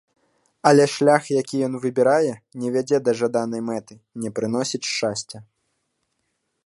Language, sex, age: Belarusian, male, 19-29